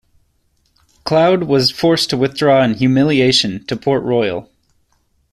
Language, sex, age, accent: English, male, 19-29, United States English